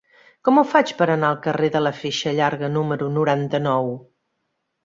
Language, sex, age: Catalan, female, 50-59